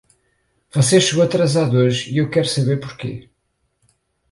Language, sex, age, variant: Portuguese, male, 30-39, Portuguese (Portugal)